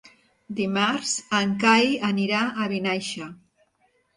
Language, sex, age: Catalan, female, 60-69